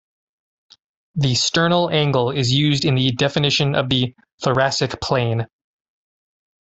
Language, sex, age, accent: English, male, 30-39, United States English